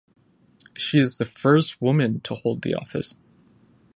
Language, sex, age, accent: English, male, 19-29, United States English